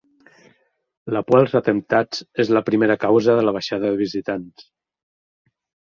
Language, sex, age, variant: Catalan, male, 50-59, Central